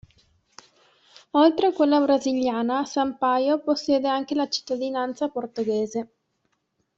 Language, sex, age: Italian, female, 19-29